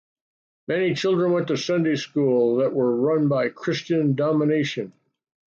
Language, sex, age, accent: English, male, 80-89, United States English